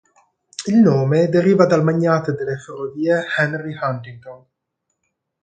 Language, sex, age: Italian, male, 40-49